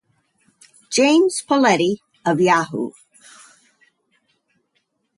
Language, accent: English, United States English